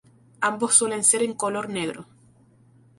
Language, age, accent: Spanish, 19-29, España: Islas Canarias